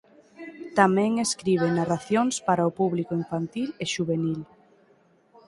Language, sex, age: Galician, female, 19-29